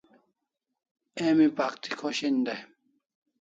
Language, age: Kalasha, 40-49